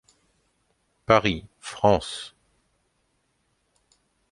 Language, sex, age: French, male, 50-59